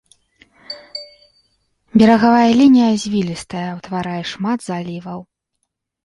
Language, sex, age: Belarusian, female, 19-29